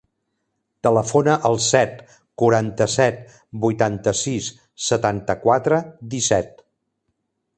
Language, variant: Catalan, Central